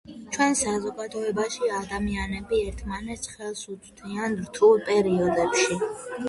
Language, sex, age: Georgian, female, under 19